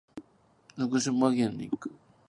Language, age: Japanese, 19-29